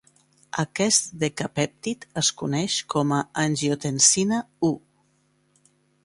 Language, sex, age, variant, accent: Catalan, female, 50-59, Central, central